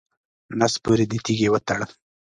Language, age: Pashto, 19-29